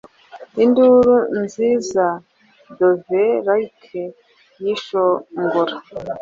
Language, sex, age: Kinyarwanda, female, 30-39